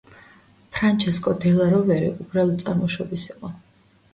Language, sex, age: Georgian, female, 19-29